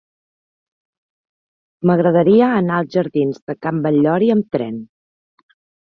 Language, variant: Catalan, Central